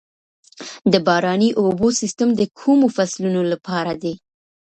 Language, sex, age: Pashto, female, under 19